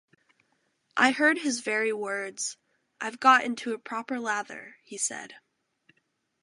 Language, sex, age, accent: English, female, under 19, United States English